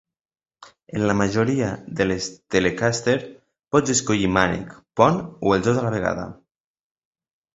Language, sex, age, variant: Catalan, male, 19-29, Nord-Occidental